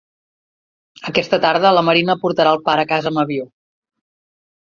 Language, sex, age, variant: Catalan, female, 40-49, Central